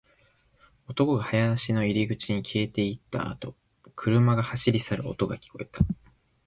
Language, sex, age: Japanese, male, 19-29